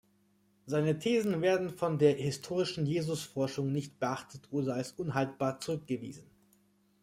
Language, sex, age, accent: German, male, 19-29, Deutschland Deutsch